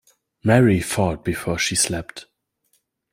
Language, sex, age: English, male, 19-29